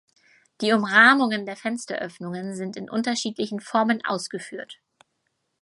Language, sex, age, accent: German, female, 19-29, Deutschland Deutsch